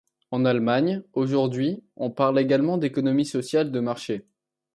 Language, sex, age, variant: French, male, under 19, Français de métropole